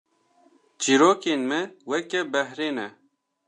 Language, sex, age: Kurdish, male, under 19